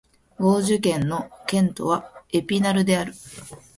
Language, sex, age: Japanese, female, under 19